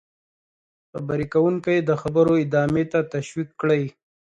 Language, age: Pashto, 30-39